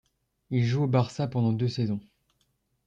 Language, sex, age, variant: French, male, under 19, Français de métropole